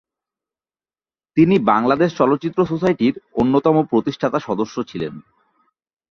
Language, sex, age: Bengali, male, 19-29